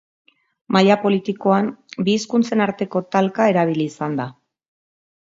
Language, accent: Basque, Mendebalekoa (Araba, Bizkaia, Gipuzkoako mendebaleko herri batzuk)